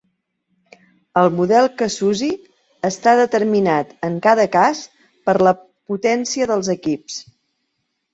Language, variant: Catalan, Central